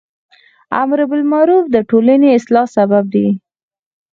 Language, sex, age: Pashto, female, 19-29